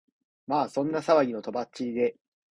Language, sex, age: Japanese, male, 19-29